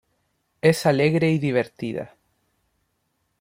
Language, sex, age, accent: Spanish, male, 19-29, Chileno: Chile, Cuyo